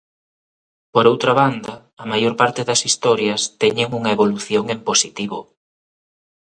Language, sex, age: Galician, male, 30-39